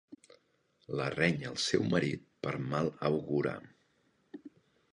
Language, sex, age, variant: Catalan, male, 60-69, Central